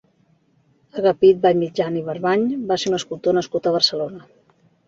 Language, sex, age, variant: Catalan, female, 40-49, Central